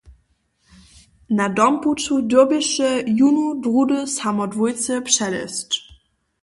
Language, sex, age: Upper Sorbian, female, under 19